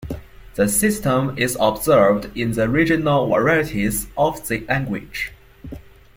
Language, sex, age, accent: English, male, under 19, Hong Kong English